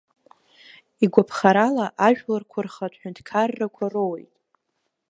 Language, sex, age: Abkhazian, female, under 19